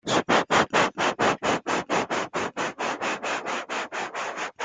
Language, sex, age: French, male, 19-29